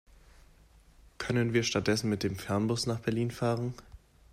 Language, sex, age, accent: German, male, 19-29, Deutschland Deutsch